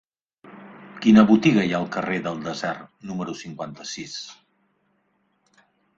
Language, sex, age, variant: Catalan, male, 40-49, Central